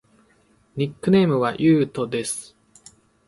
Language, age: Japanese, 30-39